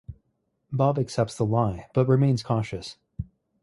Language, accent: English, United States English